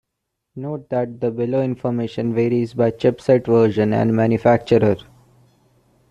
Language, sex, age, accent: English, male, 19-29, India and South Asia (India, Pakistan, Sri Lanka)